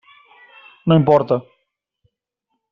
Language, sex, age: Catalan, male, 40-49